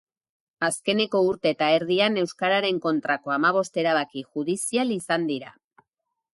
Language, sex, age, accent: Basque, female, 50-59, Erdialdekoa edo Nafarra (Gipuzkoa, Nafarroa)